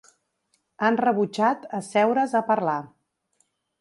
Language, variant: Catalan, Central